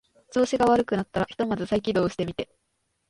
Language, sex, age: Japanese, female, 19-29